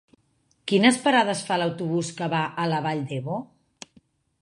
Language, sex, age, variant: Catalan, female, 40-49, Septentrional